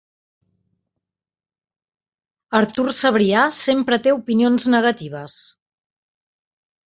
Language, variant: Catalan, Central